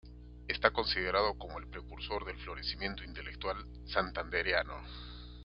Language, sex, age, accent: Spanish, male, 30-39, Andino-Pacífico: Colombia, Perú, Ecuador, oeste de Bolivia y Venezuela andina